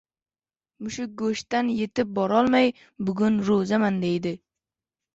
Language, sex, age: Uzbek, male, under 19